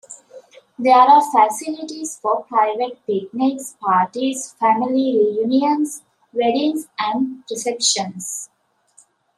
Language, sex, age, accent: English, female, 19-29, England English